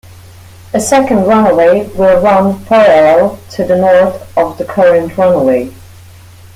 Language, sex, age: English, female, 30-39